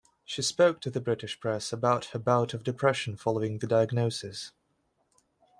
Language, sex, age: English, male, 19-29